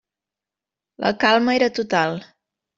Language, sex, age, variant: Catalan, female, 19-29, Central